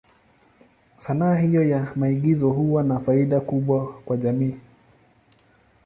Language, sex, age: Swahili, male, 30-39